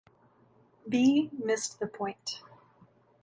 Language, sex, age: English, female, 19-29